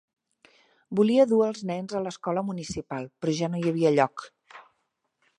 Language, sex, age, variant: Catalan, female, 50-59, Central